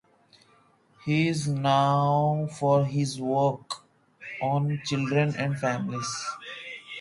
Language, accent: English, West Indies and Bermuda (Bahamas, Bermuda, Jamaica, Trinidad)